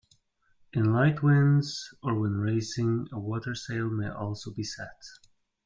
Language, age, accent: English, 30-39, Irish English